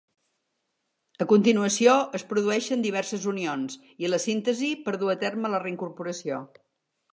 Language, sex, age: Catalan, female, under 19